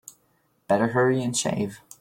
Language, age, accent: English, 19-29, United States English